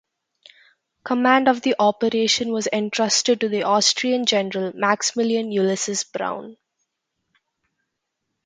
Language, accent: English, India and South Asia (India, Pakistan, Sri Lanka)